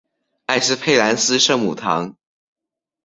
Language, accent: Chinese, 出生地：辽宁省